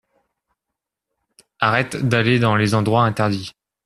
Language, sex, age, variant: French, male, 30-39, Français de métropole